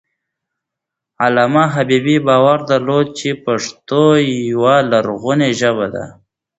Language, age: Pashto, 19-29